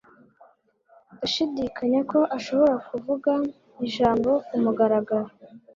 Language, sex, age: Kinyarwanda, female, 19-29